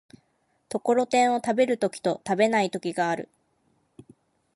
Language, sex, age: Japanese, female, under 19